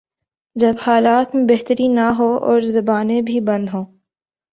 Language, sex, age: Urdu, female, 19-29